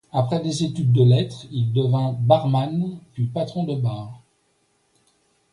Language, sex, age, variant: French, male, 60-69, Français de métropole